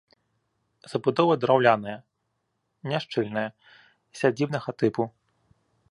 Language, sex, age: Belarusian, male, 30-39